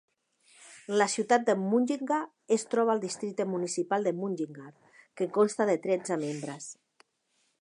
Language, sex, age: Catalan, female, 50-59